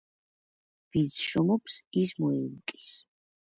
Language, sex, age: Georgian, female, under 19